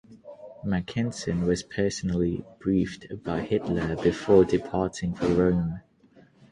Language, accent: English, United States English; Australian English